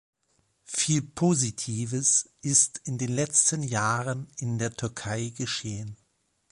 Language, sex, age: German, male, 40-49